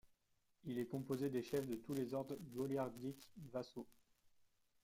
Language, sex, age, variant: French, male, 19-29, Français de métropole